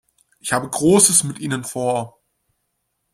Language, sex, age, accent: German, male, 19-29, Deutschland Deutsch